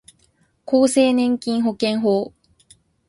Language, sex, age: Japanese, female, 19-29